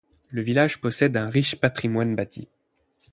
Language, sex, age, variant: French, male, 19-29, Français de métropole